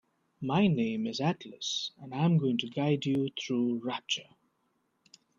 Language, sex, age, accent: English, male, 30-39, India and South Asia (India, Pakistan, Sri Lanka)